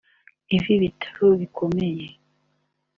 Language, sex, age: Kinyarwanda, male, 19-29